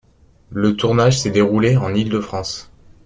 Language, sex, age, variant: French, male, 19-29, Français de métropole